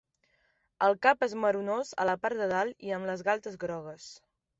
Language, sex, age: Catalan, female, 19-29